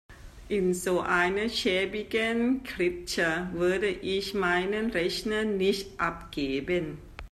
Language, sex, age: German, female, 40-49